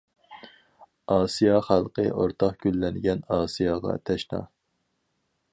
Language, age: Uyghur, 19-29